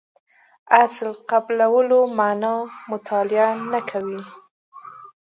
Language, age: Pashto, 19-29